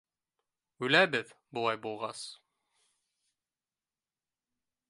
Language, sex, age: Bashkir, male, 19-29